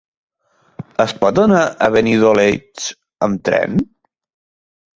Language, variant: Catalan, Central